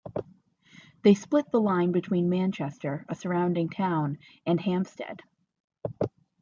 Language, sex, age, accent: English, female, 30-39, United States English